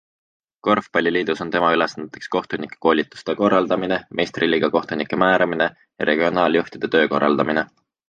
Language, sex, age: Estonian, male, 19-29